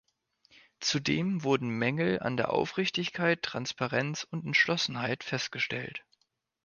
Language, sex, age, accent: German, male, 19-29, Deutschland Deutsch